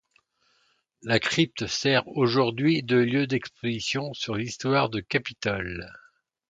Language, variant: French, Français de métropole